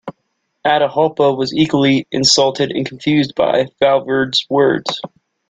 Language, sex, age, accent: English, male, 19-29, United States English